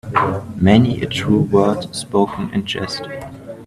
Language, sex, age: English, male, 19-29